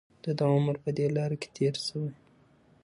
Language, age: Pashto, 19-29